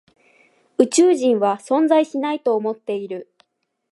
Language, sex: Japanese, female